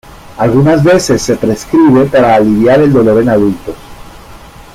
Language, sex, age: Spanish, male, 50-59